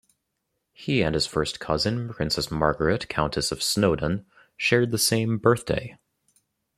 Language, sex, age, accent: English, male, 19-29, United States English